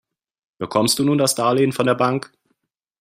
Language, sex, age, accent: German, male, 30-39, Deutschland Deutsch